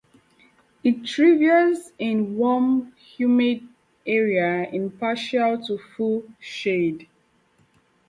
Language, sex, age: English, female, 19-29